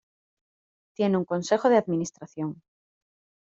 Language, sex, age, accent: Spanish, female, 30-39, España: Norte peninsular (Asturias, Castilla y León, Cantabria, País Vasco, Navarra, Aragón, La Rioja, Guadalajara, Cuenca)